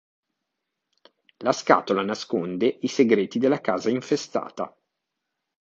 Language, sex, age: Italian, male, 40-49